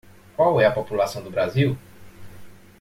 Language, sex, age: Portuguese, male, 19-29